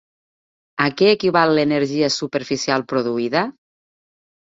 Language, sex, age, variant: Catalan, female, 30-39, Nord-Occidental